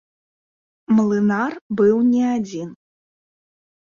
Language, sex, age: Belarusian, female, 30-39